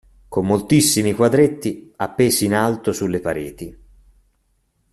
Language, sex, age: Italian, male, 40-49